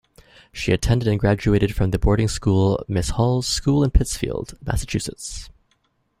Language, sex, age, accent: English, male, 19-29, Canadian English